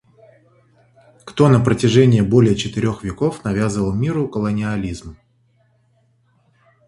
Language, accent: Russian, Русский